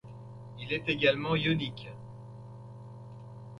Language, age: French, 60-69